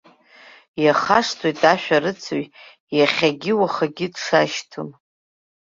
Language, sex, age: Abkhazian, female, 40-49